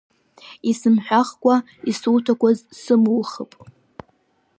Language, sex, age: Abkhazian, female, under 19